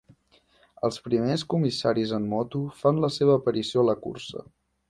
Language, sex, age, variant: Catalan, male, 19-29, Central